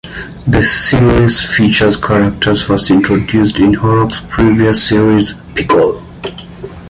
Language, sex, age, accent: English, male, 19-29, Southern African (South Africa, Zimbabwe, Namibia)